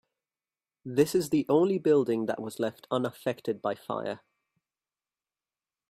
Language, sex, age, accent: English, male, 19-29, England English